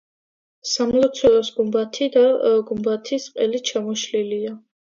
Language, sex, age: Georgian, female, under 19